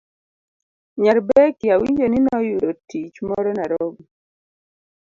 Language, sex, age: Luo (Kenya and Tanzania), female, 30-39